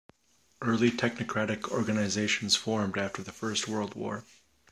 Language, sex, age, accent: English, male, 30-39, United States English